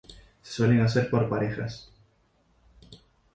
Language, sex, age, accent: Spanish, male, 19-29, España: Islas Canarias